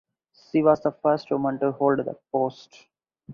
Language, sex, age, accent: English, male, 19-29, India and South Asia (India, Pakistan, Sri Lanka)